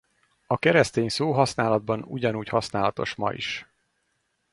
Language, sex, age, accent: Hungarian, male, 30-39, budapesti